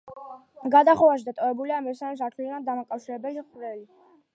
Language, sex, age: Georgian, female, under 19